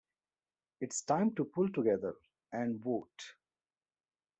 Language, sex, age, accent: English, male, 40-49, India and South Asia (India, Pakistan, Sri Lanka)